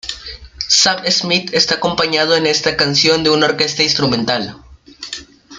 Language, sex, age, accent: Spanish, male, under 19, México